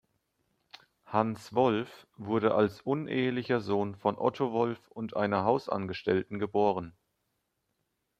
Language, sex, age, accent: German, male, 19-29, Deutschland Deutsch